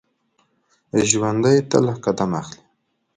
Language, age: Pashto, 19-29